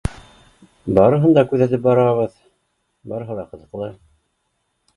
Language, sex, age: Bashkir, male, 50-59